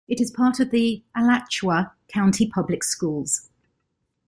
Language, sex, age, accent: English, female, 40-49, England English